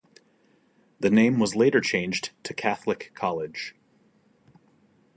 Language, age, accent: English, 40-49, United States English